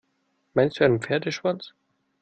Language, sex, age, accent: German, male, 30-39, Deutschland Deutsch